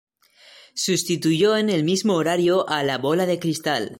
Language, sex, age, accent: Spanish, male, 19-29, España: Centro-Sur peninsular (Madrid, Toledo, Castilla-La Mancha)